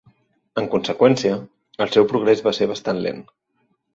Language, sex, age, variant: Catalan, male, 30-39, Central